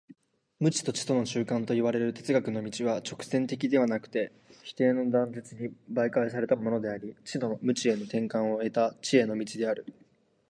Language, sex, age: Japanese, male, 19-29